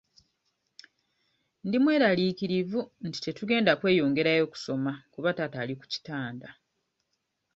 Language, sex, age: Ganda, female, 30-39